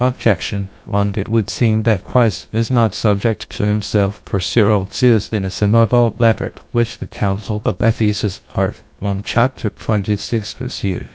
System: TTS, GlowTTS